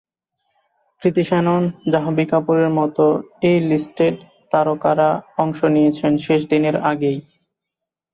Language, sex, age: Bengali, male, 19-29